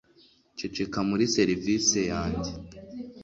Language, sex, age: Kinyarwanda, male, under 19